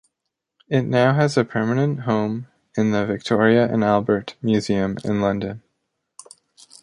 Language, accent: English, United States English